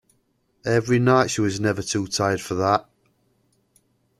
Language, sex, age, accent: English, male, 40-49, England English